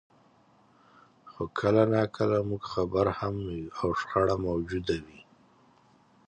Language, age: Pashto, 40-49